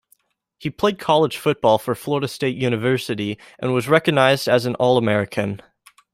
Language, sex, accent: English, male, United States English